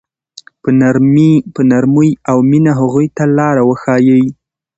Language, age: Pashto, 19-29